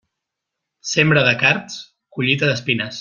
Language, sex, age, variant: Catalan, male, 30-39, Central